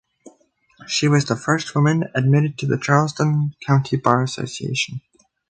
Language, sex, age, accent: English, male, under 19, United States English